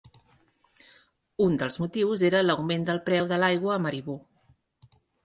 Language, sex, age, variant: Catalan, female, 40-49, Central